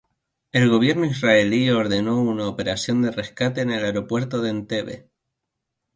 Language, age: Spanish, 19-29